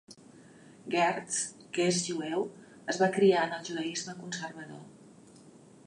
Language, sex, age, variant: Catalan, female, 50-59, Central